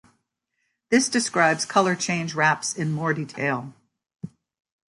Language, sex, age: English, female, 60-69